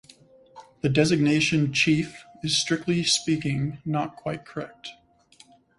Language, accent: English, United States English